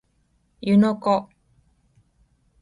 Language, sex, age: Japanese, female, 50-59